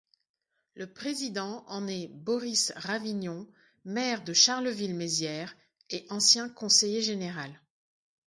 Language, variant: French, Français de métropole